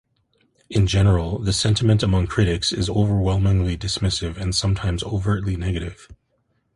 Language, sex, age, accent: English, male, 40-49, United States English